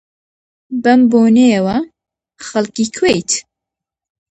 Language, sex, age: Central Kurdish, female, under 19